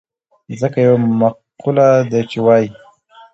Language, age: Pashto, 19-29